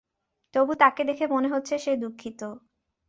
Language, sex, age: Bengali, female, 19-29